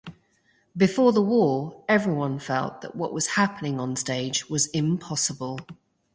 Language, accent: English, British English